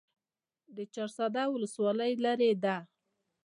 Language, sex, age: Pashto, female, 30-39